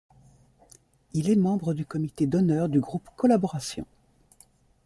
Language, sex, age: French, female, 50-59